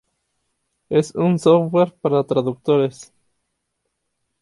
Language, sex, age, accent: Spanish, male, 30-39, México